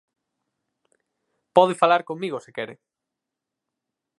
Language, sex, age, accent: Galician, male, 19-29, Central (gheada)